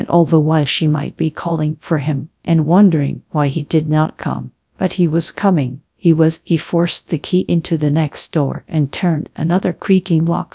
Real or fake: fake